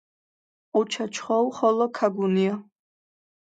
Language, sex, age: Georgian, female, 19-29